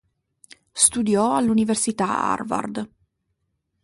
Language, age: Italian, 19-29